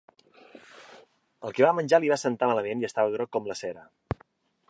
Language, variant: Catalan, Central